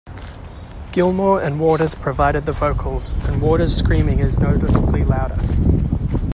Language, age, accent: English, 30-39, Australian English